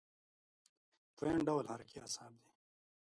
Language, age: Pashto, 19-29